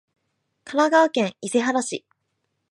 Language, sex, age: Japanese, female, 19-29